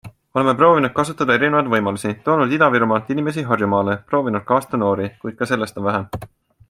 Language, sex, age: Estonian, male, 19-29